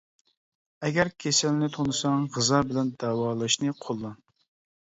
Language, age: Uyghur, 30-39